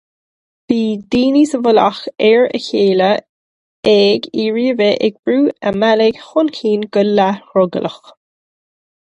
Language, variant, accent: Irish, Gaeilge na Mumhan, Cainteoir líofa, ní ó dhúchas